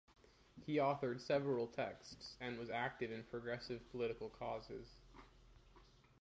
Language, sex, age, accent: English, male, 19-29, United States English